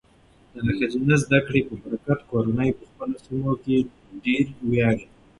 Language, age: Pashto, 19-29